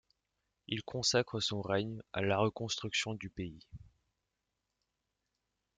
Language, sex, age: French, male, under 19